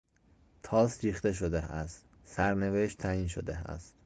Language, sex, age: Persian, male, 19-29